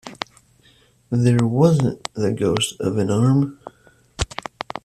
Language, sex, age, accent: English, male, 30-39, United States English